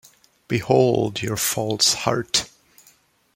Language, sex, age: English, male, 19-29